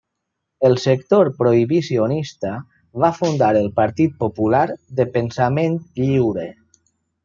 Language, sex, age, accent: Catalan, male, 50-59, valencià